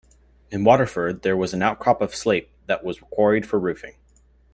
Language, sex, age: English, male, 19-29